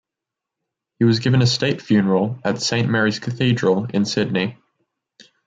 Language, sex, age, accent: English, male, under 19, Australian English